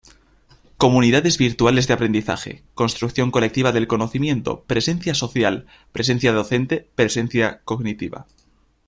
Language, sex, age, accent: Spanish, male, under 19, España: Norte peninsular (Asturias, Castilla y León, Cantabria, País Vasco, Navarra, Aragón, La Rioja, Guadalajara, Cuenca)